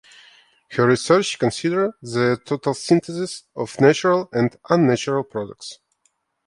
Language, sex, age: English, male, 30-39